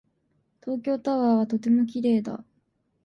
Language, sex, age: Japanese, female, 19-29